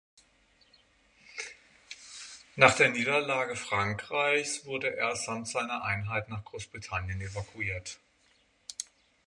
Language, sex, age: German, male, 50-59